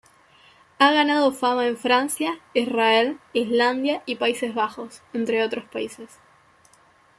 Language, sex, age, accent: Spanish, female, 19-29, Rioplatense: Argentina, Uruguay, este de Bolivia, Paraguay